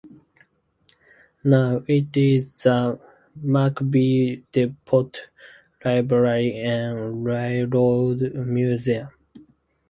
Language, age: English, 19-29